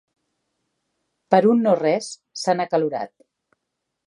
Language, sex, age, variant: Catalan, female, 50-59, Central